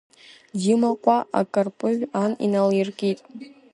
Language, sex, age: Abkhazian, female, under 19